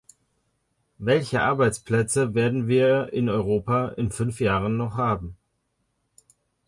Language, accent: German, Deutschland Deutsch